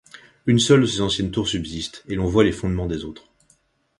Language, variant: French, Français de métropole